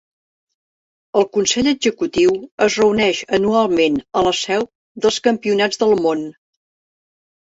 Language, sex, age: Catalan, female, 60-69